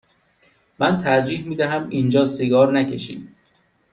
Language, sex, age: Persian, male, 19-29